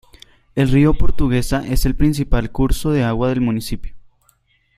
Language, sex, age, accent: Spanish, male, under 19, Andino-Pacífico: Colombia, Perú, Ecuador, oeste de Bolivia y Venezuela andina